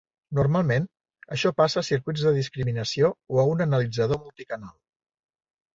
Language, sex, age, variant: Catalan, male, 60-69, Central